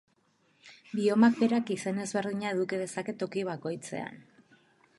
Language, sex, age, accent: Basque, female, 40-49, Erdialdekoa edo Nafarra (Gipuzkoa, Nafarroa)